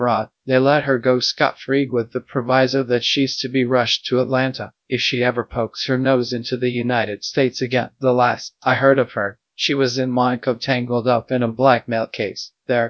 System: TTS, GradTTS